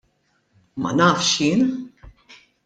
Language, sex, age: Maltese, female, 50-59